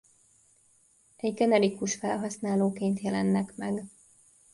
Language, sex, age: Hungarian, female, 19-29